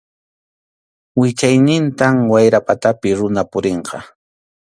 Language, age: Arequipa-La Unión Quechua, 30-39